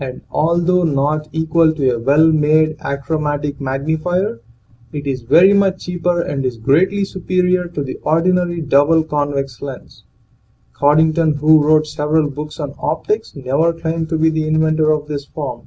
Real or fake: real